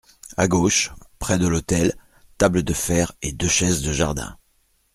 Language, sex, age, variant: French, male, 40-49, Français de métropole